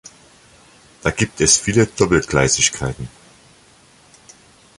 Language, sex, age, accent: German, male, 50-59, Deutschland Deutsch